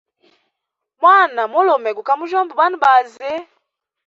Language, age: Hemba, 30-39